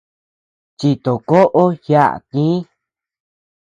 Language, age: Tepeuxila Cuicatec, under 19